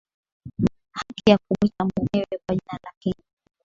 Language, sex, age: Swahili, female, 19-29